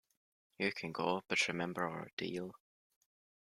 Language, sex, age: English, male, under 19